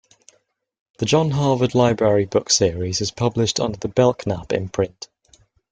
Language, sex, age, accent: English, male, under 19, England English